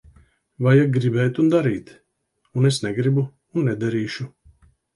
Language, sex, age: Latvian, male, 50-59